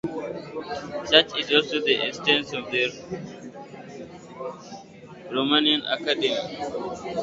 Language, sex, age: English, male, 19-29